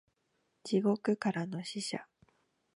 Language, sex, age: Japanese, female, 19-29